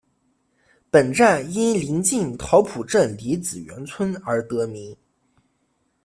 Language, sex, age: Chinese, male, 19-29